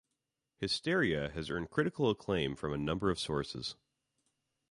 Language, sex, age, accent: English, male, 19-29, United States English